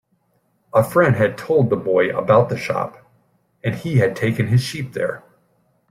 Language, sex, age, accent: English, male, 40-49, United States English